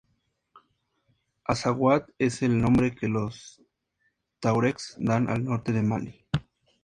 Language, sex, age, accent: Spanish, male, 19-29, México